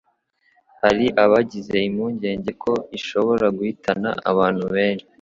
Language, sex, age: Kinyarwanda, male, under 19